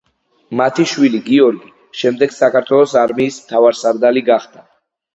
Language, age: Georgian, under 19